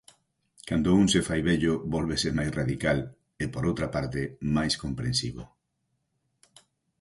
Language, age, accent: Galician, 50-59, Oriental (común en zona oriental)